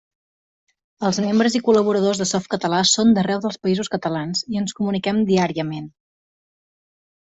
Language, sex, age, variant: Catalan, female, 30-39, Central